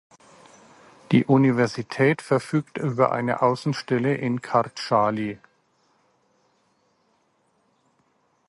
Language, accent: German, Deutschland Deutsch